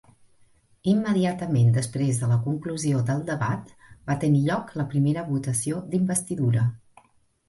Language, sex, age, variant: Catalan, female, 40-49, Central